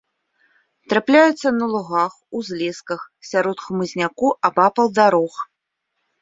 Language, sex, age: Belarusian, female, 40-49